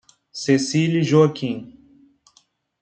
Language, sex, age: Portuguese, male, 30-39